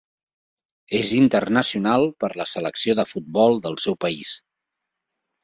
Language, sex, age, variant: Catalan, male, 50-59, Central